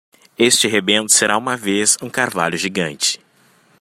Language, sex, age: Portuguese, male, 19-29